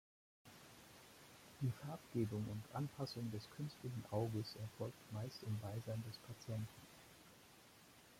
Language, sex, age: German, male, 50-59